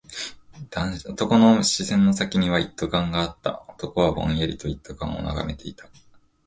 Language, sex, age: Japanese, male, 19-29